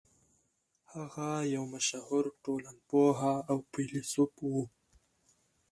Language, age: Pashto, 19-29